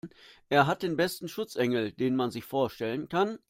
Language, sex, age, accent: German, male, 50-59, Deutschland Deutsch